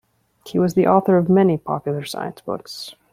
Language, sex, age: English, female, 30-39